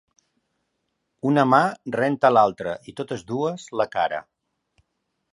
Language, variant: Catalan, Central